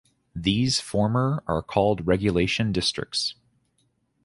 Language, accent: English, United States English